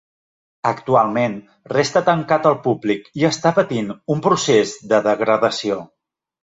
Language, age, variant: Catalan, 40-49, Central